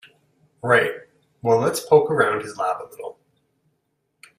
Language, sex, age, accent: English, male, 30-39, Canadian English